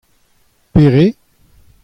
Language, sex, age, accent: Breton, male, 60-69, Kerneveg